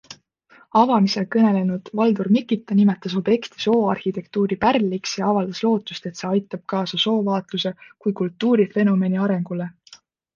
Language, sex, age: Estonian, female, 19-29